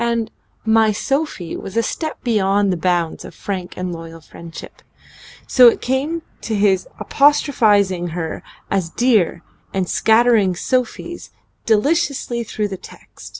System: none